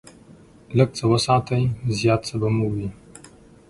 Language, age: Pashto, 30-39